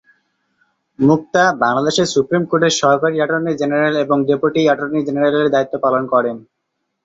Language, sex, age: Bengali, male, 19-29